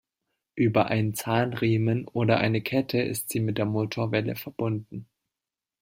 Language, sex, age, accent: German, female, 19-29, Deutschland Deutsch